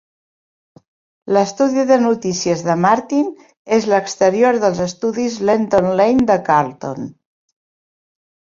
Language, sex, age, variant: Catalan, female, 60-69, Central